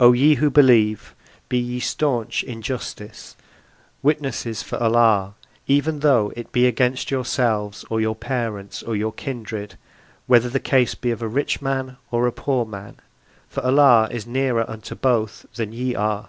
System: none